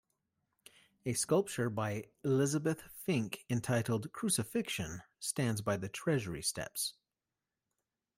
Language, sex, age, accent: English, male, 40-49, United States English